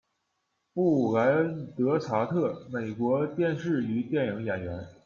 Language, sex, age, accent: Chinese, male, 19-29, 出生地：辽宁省